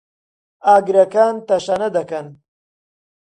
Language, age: Central Kurdish, 30-39